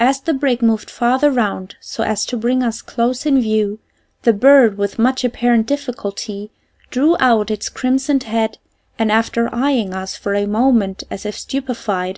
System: none